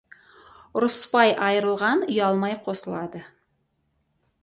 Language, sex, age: Kazakh, female, 40-49